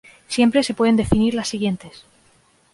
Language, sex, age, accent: Spanish, female, 30-39, España: Centro-Sur peninsular (Madrid, Toledo, Castilla-La Mancha)